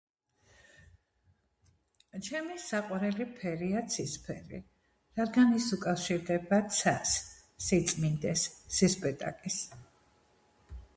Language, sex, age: Georgian, female, 60-69